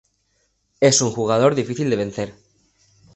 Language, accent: Spanish, España: Centro-Sur peninsular (Madrid, Toledo, Castilla-La Mancha)